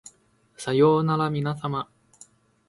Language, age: Japanese, 30-39